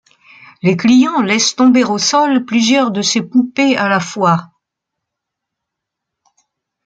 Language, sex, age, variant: French, female, 70-79, Français de métropole